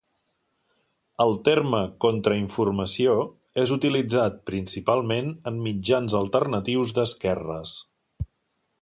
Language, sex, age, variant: Catalan, male, 50-59, Central